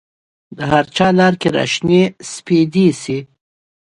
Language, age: Pashto, 40-49